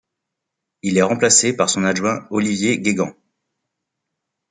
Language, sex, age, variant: French, male, 40-49, Français de métropole